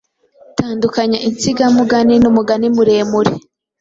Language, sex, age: Kinyarwanda, female, 19-29